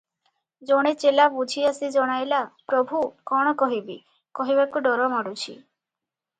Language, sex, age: Odia, female, 19-29